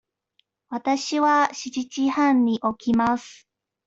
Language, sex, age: Japanese, female, 19-29